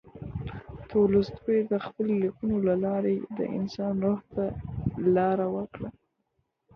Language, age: Pashto, under 19